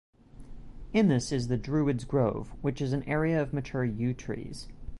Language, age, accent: English, 19-29, United States English